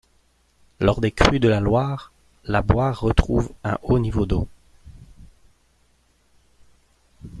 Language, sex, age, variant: French, male, 40-49, Français de métropole